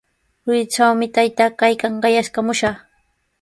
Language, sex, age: Sihuas Ancash Quechua, female, 19-29